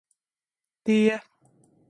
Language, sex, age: Latvian, female, 30-39